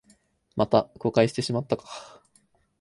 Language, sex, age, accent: Japanese, male, 19-29, 標準語